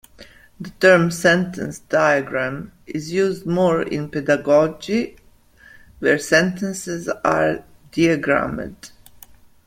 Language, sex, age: English, female, 50-59